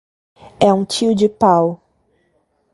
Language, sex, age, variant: Portuguese, female, 30-39, Portuguese (Brasil)